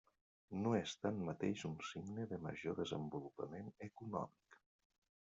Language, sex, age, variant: Catalan, male, 40-49, Nord-Occidental